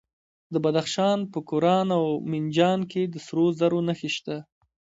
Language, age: Pashto, 30-39